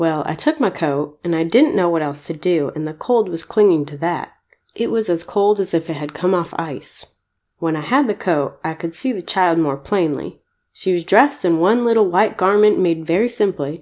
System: none